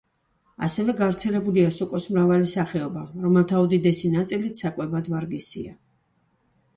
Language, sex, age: Georgian, female, 40-49